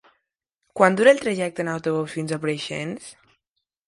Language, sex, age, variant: Catalan, male, under 19, Balear